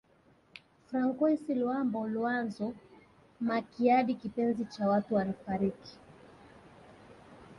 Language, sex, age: Swahili, female, 30-39